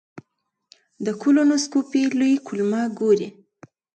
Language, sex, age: Pashto, female, 19-29